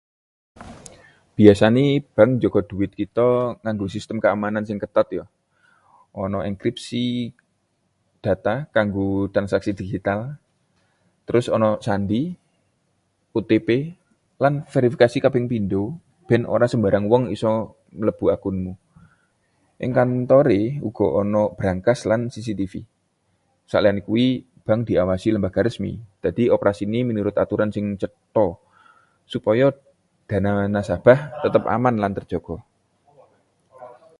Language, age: Javanese, 30-39